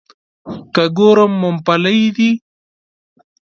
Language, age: Pashto, 19-29